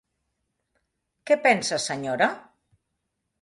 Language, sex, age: Catalan, female, 60-69